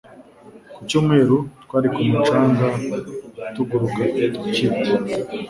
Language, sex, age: Kinyarwanda, male, 19-29